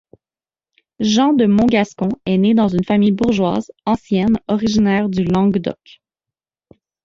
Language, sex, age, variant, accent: French, female, 30-39, Français d'Amérique du Nord, Français du Canada